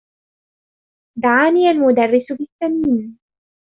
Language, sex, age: Arabic, female, 19-29